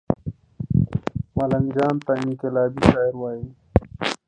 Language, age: Pashto, 30-39